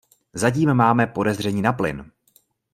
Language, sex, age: Czech, male, 19-29